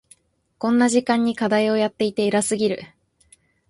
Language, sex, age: Japanese, female, 19-29